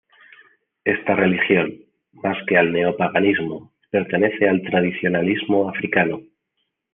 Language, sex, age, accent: Spanish, male, 30-39, España: Centro-Sur peninsular (Madrid, Toledo, Castilla-La Mancha)